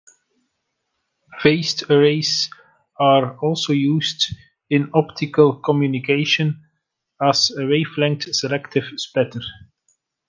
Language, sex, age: English, male, 40-49